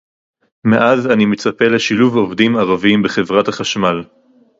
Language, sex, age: Hebrew, male, 19-29